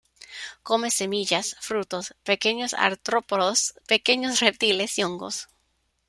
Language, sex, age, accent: Spanish, female, 40-49, México